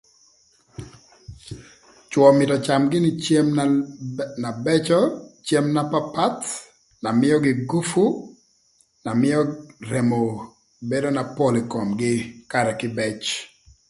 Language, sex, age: Thur, male, 30-39